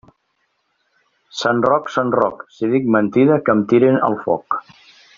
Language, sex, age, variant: Catalan, male, 60-69, Central